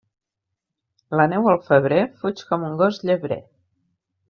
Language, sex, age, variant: Catalan, female, 40-49, Central